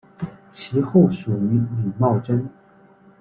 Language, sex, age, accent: Chinese, male, 19-29, 出生地：四川省